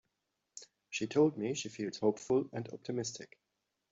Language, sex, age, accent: English, male, 40-49, England English